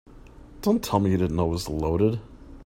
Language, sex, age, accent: English, male, 30-39, United States English